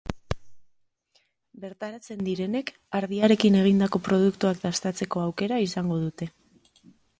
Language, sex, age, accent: Basque, female, 30-39, Mendebalekoa (Araba, Bizkaia, Gipuzkoako mendebaleko herri batzuk)